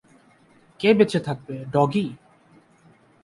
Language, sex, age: Bengali, male, 19-29